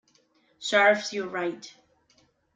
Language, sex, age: English, female, 19-29